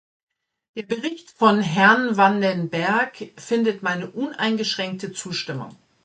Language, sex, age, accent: German, female, 50-59, Deutschland Deutsch